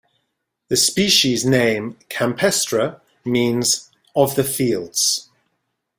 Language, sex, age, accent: English, male, 40-49, England English